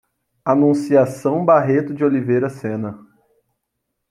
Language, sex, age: Portuguese, male, 19-29